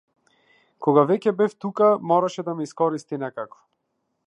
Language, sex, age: Macedonian, female, 19-29